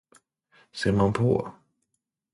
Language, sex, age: Swedish, male, under 19